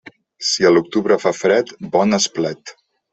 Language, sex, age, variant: Catalan, male, 50-59, Central